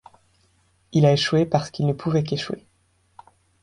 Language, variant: French, Français de métropole